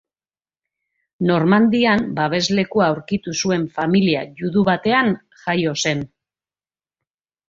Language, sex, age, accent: Basque, female, 40-49, Mendebalekoa (Araba, Bizkaia, Gipuzkoako mendebaleko herri batzuk)